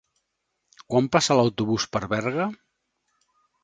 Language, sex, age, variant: Catalan, male, 50-59, Central